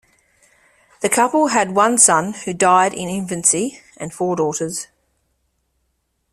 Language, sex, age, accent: English, female, 30-39, Australian English